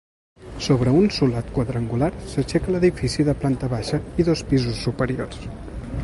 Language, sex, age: Catalan, male, 19-29